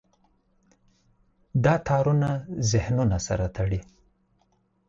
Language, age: Pashto, 30-39